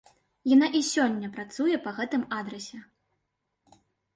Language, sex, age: Belarusian, female, 19-29